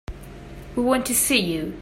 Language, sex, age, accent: English, female, 19-29, England English